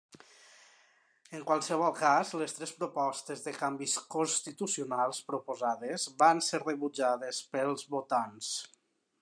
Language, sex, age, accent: Catalan, male, 30-39, valencià